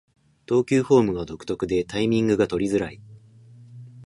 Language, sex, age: Japanese, male, 30-39